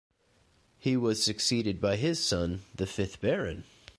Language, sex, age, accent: English, male, 30-39, United States English